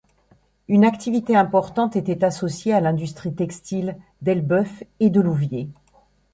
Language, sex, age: French, female, 50-59